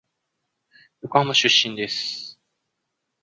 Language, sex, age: Japanese, male, 30-39